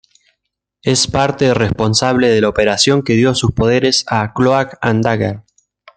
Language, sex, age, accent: Spanish, male, 19-29, Rioplatense: Argentina, Uruguay, este de Bolivia, Paraguay